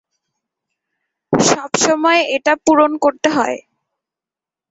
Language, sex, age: Bengali, female, 19-29